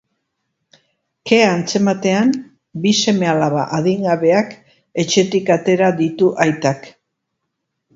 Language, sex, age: Basque, female, 60-69